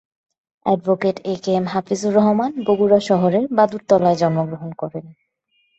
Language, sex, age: Bengali, female, 19-29